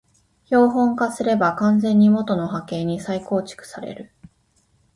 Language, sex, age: Japanese, female, 19-29